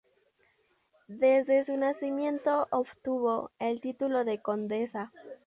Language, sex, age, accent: Spanish, female, under 19, México